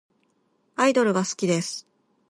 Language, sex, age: Japanese, female, 40-49